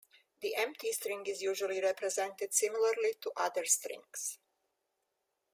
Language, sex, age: English, female, 60-69